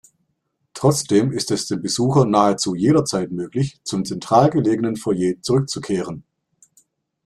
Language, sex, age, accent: German, male, 40-49, Deutschland Deutsch